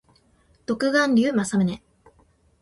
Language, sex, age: Japanese, female, 19-29